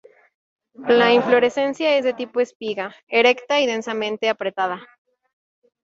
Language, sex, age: Spanish, female, 19-29